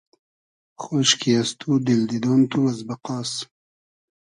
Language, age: Hazaragi, 19-29